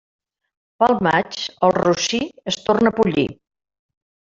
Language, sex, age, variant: Catalan, female, 60-69, Central